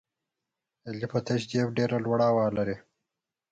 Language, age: Pashto, 30-39